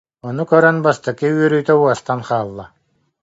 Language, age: Yakut, 50-59